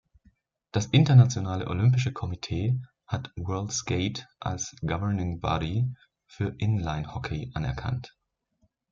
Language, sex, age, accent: German, male, 19-29, Deutschland Deutsch